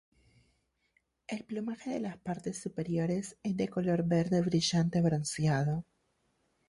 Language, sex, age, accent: Spanish, female, 19-29, Caribe: Cuba, Venezuela, Puerto Rico, República Dominicana, Panamá, Colombia caribeña, México caribeño, Costa del golfo de México